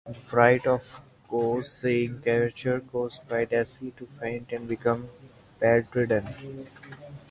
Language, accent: English, India and South Asia (India, Pakistan, Sri Lanka)